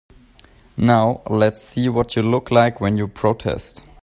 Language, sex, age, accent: English, male, 19-29, United States English